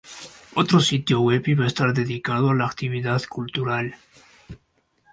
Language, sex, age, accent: Spanish, male, 19-29, Andino-Pacífico: Colombia, Perú, Ecuador, oeste de Bolivia y Venezuela andina